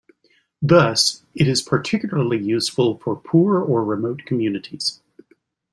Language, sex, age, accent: English, male, 60-69, United States English